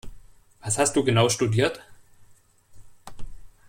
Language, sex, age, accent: German, male, 19-29, Deutschland Deutsch